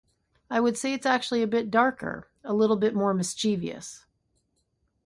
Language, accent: English, United States English